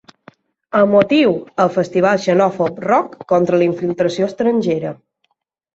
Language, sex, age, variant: Catalan, female, 30-39, Balear